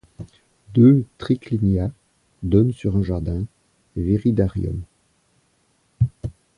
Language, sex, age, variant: French, male, 50-59, Français de métropole